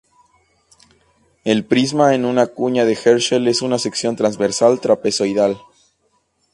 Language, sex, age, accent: Spanish, male, 19-29, México